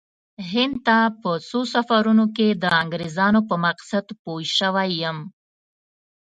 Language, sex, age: Pashto, female, 30-39